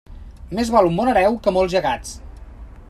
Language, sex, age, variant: Catalan, male, 40-49, Central